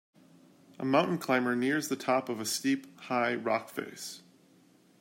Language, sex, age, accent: English, male, 30-39, United States English